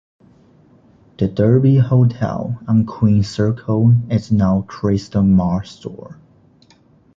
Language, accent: English, United States English